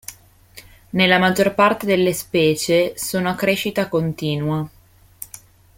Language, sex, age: Italian, female, 19-29